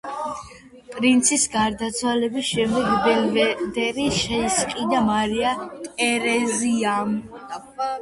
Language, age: Georgian, 90+